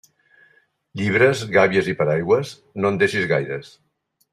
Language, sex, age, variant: Catalan, male, 60-69, Central